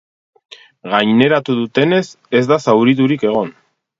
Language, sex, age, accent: Basque, male, 30-39, Erdialdekoa edo Nafarra (Gipuzkoa, Nafarroa)